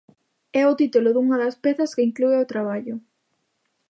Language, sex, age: Galician, female, 19-29